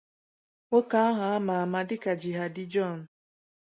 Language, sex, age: Igbo, female, 19-29